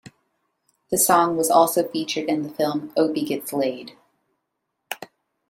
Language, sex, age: English, female, 19-29